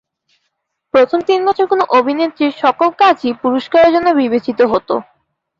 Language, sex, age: Bengali, female, 30-39